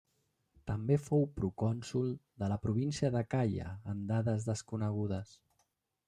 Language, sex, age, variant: Catalan, male, 40-49, Central